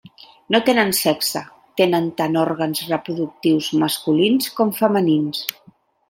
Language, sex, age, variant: Catalan, female, 50-59, Central